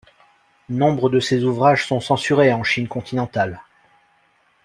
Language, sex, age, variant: French, male, 30-39, Français de métropole